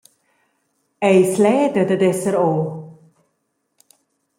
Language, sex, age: Romansh, female, 40-49